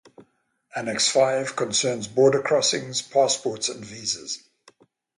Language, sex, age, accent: English, male, 70-79, England English; Southern African (South Africa, Zimbabwe, Namibia)